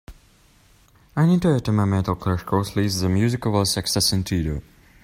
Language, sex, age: English, male, under 19